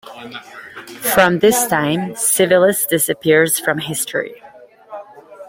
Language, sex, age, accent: English, female, 19-29, Canadian English